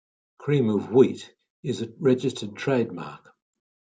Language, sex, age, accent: English, male, 70-79, Australian English